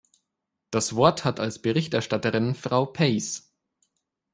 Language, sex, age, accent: German, male, 19-29, Deutschland Deutsch